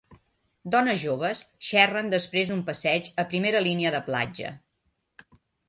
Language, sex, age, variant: Catalan, female, 50-59, Central